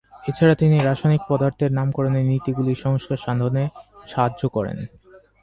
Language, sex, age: Bengali, male, 30-39